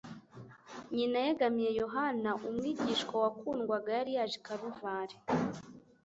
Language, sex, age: Kinyarwanda, female, under 19